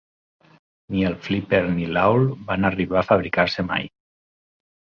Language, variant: Catalan, Nord-Occidental